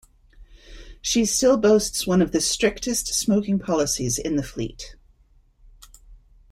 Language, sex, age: English, female, 50-59